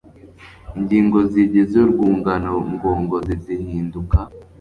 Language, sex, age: Kinyarwanda, male, under 19